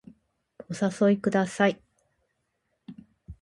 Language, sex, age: Japanese, female, 40-49